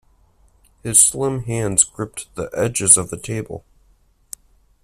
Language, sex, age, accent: English, male, 19-29, United States English